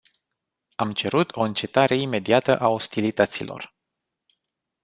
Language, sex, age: Romanian, male, 30-39